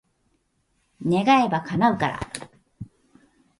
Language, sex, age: Japanese, female, 50-59